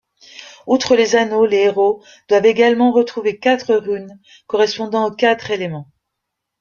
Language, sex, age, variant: French, female, 50-59, Français de métropole